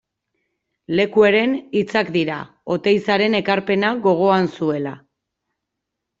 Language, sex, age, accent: Basque, female, 30-39, Erdialdekoa edo Nafarra (Gipuzkoa, Nafarroa)